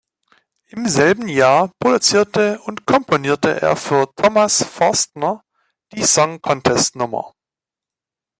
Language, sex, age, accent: German, male, 19-29, Deutschland Deutsch